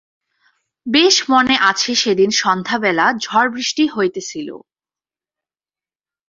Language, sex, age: Bengali, female, 19-29